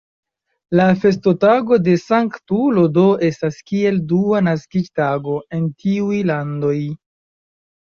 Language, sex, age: Esperanto, male, 19-29